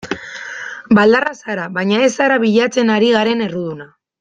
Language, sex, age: Basque, female, 19-29